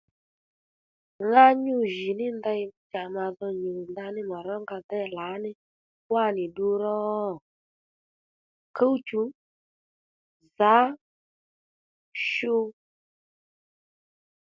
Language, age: Lendu, 19-29